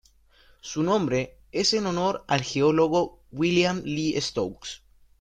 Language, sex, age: Spanish, male, 19-29